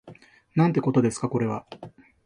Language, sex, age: Japanese, male, 40-49